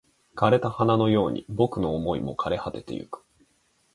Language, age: Japanese, 30-39